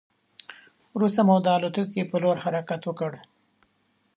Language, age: Pashto, 40-49